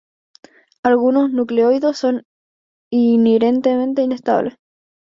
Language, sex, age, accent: Spanish, male, 19-29, España: Islas Canarias